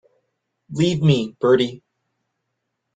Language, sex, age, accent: English, male, 19-29, United States English